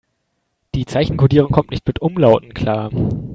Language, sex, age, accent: German, male, 19-29, Deutschland Deutsch